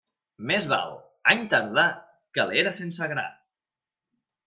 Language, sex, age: Catalan, male, 30-39